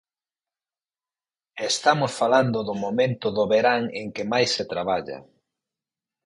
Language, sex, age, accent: Galician, male, 50-59, Normativo (estándar)